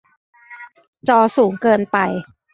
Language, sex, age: Thai, female, 40-49